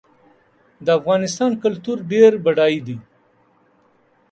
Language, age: Pashto, 50-59